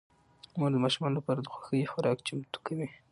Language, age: Pashto, 19-29